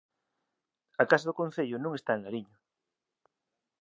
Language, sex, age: Galician, male, 30-39